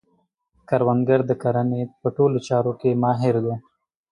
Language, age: Pashto, 19-29